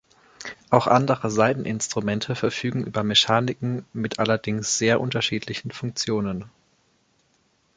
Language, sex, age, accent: German, male, 19-29, Deutschland Deutsch